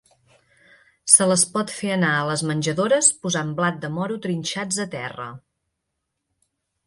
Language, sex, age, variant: Catalan, female, 30-39, Central